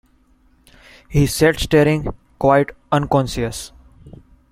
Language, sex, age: English, male, 19-29